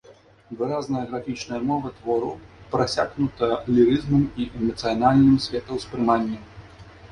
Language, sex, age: Belarusian, male, 19-29